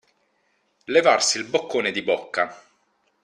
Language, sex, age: Italian, male, 30-39